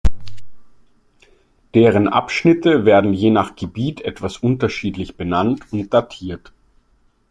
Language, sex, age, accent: German, male, 30-39, Österreichisches Deutsch